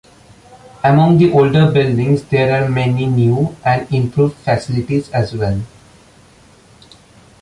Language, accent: English, India and South Asia (India, Pakistan, Sri Lanka)